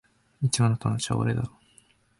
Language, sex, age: Japanese, male, 19-29